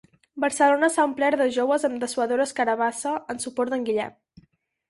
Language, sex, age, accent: Catalan, female, under 19, Girona